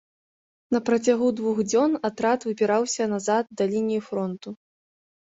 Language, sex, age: Belarusian, female, 19-29